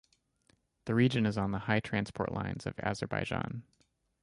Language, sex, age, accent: English, male, 19-29, United States English